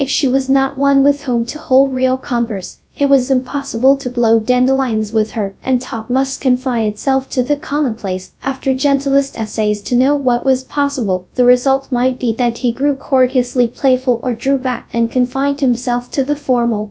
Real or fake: fake